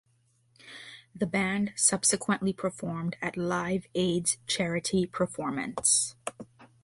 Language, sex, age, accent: English, female, 40-49, United States English